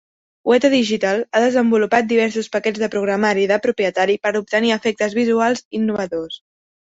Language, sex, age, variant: Catalan, female, under 19, Central